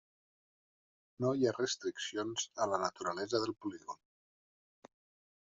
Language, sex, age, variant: Catalan, male, 40-49, Septentrional